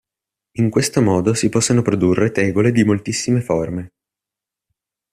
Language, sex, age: Italian, male, 19-29